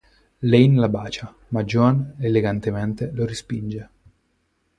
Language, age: Italian, 19-29